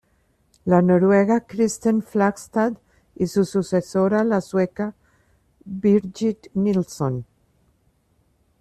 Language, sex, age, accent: Spanish, female, 70-79, Andino-Pacífico: Colombia, Perú, Ecuador, oeste de Bolivia y Venezuela andina